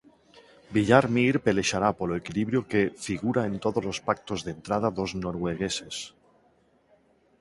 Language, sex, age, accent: Galician, male, 50-59, Neofalante